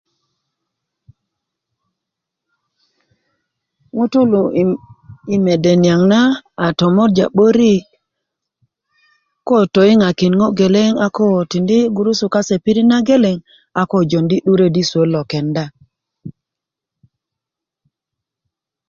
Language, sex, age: Kuku, female, 40-49